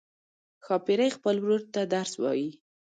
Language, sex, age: Pashto, female, 19-29